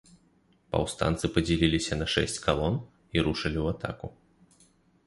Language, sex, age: Belarusian, male, 19-29